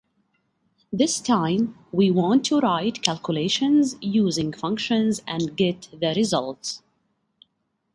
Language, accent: English, United States English